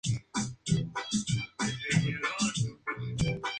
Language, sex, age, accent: Spanish, male, 19-29, México